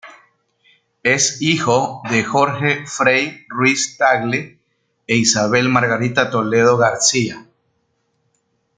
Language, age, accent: Spanish, 40-49, Andino-Pacífico: Colombia, Perú, Ecuador, oeste de Bolivia y Venezuela andina